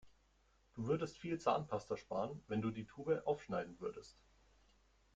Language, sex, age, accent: German, male, 30-39, Deutschland Deutsch